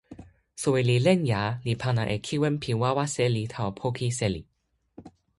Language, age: Toki Pona, under 19